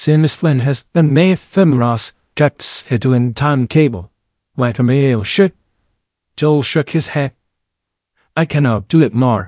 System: TTS, VITS